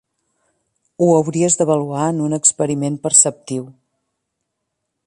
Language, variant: Catalan, Central